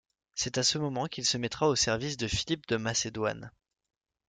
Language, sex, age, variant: French, male, 19-29, Français de métropole